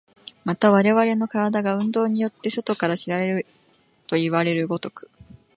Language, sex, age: Japanese, female, 19-29